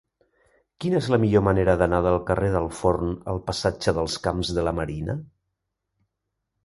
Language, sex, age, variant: Catalan, male, 60-69, Central